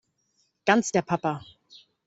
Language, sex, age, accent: German, female, 19-29, Deutschland Deutsch